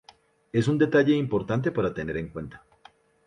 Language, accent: Spanish, Andino-Pacífico: Colombia, Perú, Ecuador, oeste de Bolivia y Venezuela andina